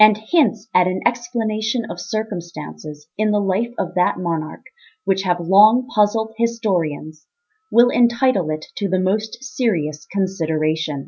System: none